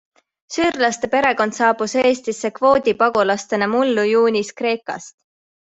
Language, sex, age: Estonian, female, 19-29